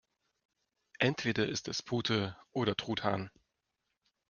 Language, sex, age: German, male, 40-49